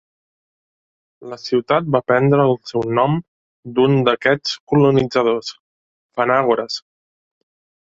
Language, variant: Catalan, Central